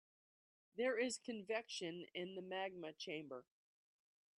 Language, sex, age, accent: English, female, 60-69, United States English